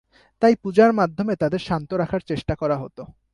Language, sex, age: Bengali, male, 19-29